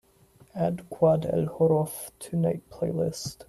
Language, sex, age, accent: English, male, 19-29, United States English